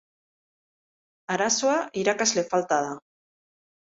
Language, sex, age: Basque, female, 40-49